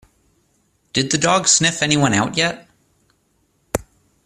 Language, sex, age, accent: English, male, 19-29, United States English